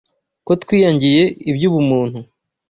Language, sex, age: Kinyarwanda, male, 19-29